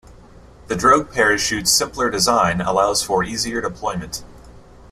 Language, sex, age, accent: English, male, 30-39, United States English